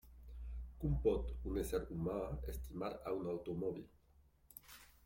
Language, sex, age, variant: Catalan, male, 40-49, Nord-Occidental